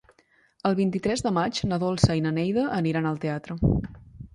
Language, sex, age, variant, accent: Catalan, female, 19-29, Central, central